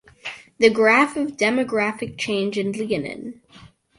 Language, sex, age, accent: English, male, under 19, Canadian English